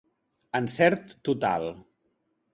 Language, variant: Catalan, Central